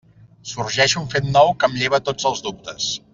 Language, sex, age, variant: Catalan, male, 30-39, Central